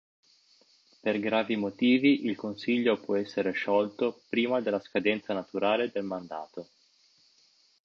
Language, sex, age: Italian, male, 30-39